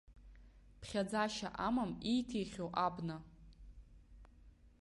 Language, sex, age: Abkhazian, female, 19-29